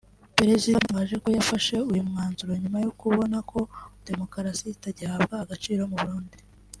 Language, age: Kinyarwanda, 19-29